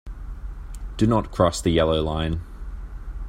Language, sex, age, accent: English, male, 30-39, Australian English